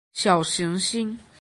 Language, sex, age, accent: Chinese, male, under 19, 出生地：江西省